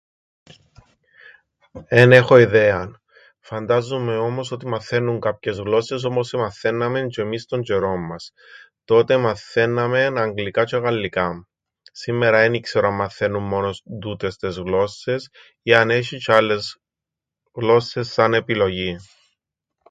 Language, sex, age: Greek, male, 40-49